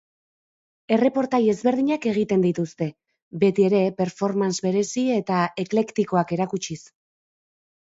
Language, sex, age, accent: Basque, female, 40-49, Erdialdekoa edo Nafarra (Gipuzkoa, Nafarroa)